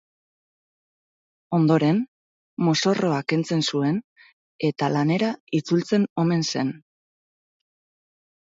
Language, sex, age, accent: Basque, female, 30-39, Mendebalekoa (Araba, Bizkaia, Gipuzkoako mendebaleko herri batzuk)